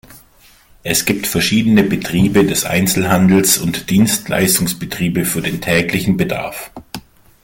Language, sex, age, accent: German, male, 40-49, Deutschland Deutsch